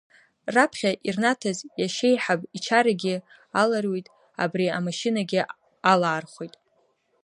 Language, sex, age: Abkhazian, female, under 19